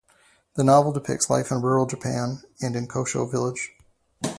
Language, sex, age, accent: English, male, 30-39, United States English